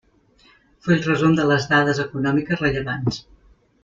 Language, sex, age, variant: Catalan, male, 40-49, Central